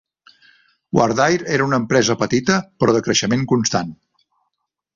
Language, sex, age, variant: Catalan, male, 60-69, Central